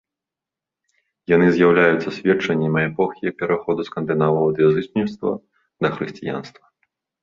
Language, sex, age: Belarusian, male, 30-39